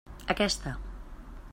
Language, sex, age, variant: Catalan, female, 40-49, Central